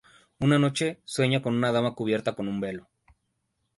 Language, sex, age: Spanish, male, 30-39